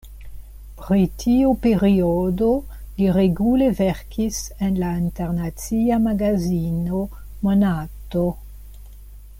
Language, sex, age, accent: Esperanto, female, 60-69, Internacia